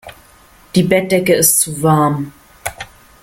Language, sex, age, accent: German, female, 50-59, Deutschland Deutsch